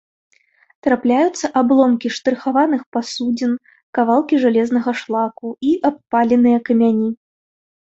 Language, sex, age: Belarusian, female, 30-39